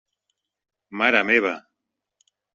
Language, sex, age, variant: Catalan, male, 50-59, Central